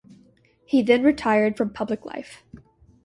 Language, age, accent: English, 19-29, United States English